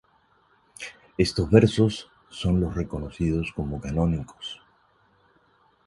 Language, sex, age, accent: Spanish, male, 50-59, Andino-Pacífico: Colombia, Perú, Ecuador, oeste de Bolivia y Venezuela andina